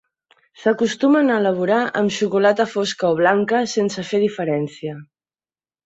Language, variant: Catalan, Central